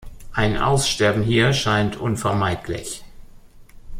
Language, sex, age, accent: German, male, 30-39, Deutschland Deutsch